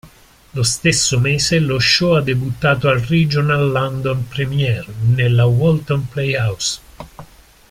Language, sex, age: Italian, male, 50-59